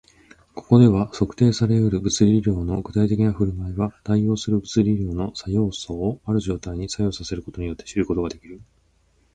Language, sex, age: Japanese, male, 30-39